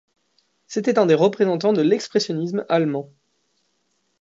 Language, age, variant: French, 19-29, Français de métropole